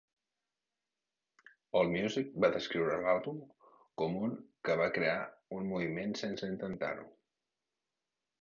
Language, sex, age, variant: Catalan, male, 40-49, Central